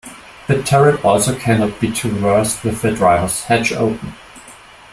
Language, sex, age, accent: English, male, 19-29, England English